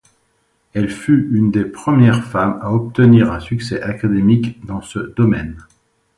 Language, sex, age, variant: French, male, 50-59, Français de métropole